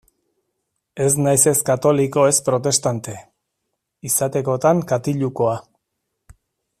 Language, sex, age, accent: Basque, male, 40-49, Erdialdekoa edo Nafarra (Gipuzkoa, Nafarroa)